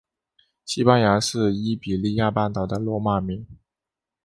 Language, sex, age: Chinese, male, 19-29